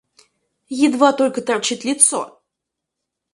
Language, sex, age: Russian, female, 19-29